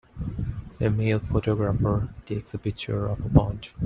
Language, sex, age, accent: English, male, 19-29, India and South Asia (India, Pakistan, Sri Lanka)